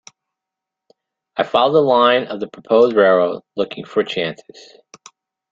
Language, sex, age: English, male, 50-59